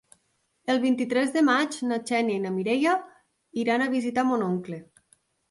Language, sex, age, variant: Catalan, female, 30-39, Nord-Occidental